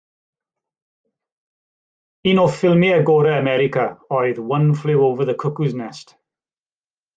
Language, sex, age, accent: Welsh, male, 40-49, Y Deyrnas Unedig Cymraeg